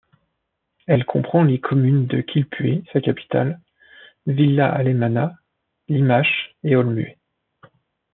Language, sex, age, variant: French, male, 40-49, Français de métropole